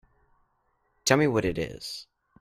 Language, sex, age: English, male, under 19